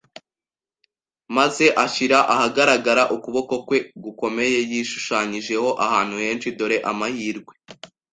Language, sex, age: Kinyarwanda, male, 19-29